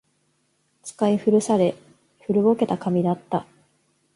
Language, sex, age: Japanese, female, 30-39